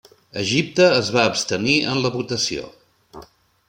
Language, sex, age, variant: Catalan, male, 40-49, Central